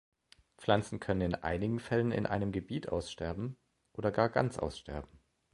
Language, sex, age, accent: German, male, 30-39, Deutschland Deutsch